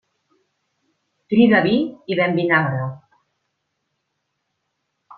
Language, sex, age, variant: Catalan, female, 50-59, Central